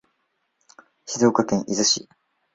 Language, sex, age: Japanese, male, 19-29